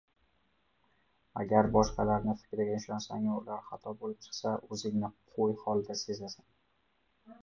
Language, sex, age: Uzbek, male, 19-29